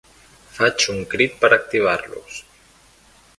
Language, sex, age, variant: Catalan, male, 19-29, Central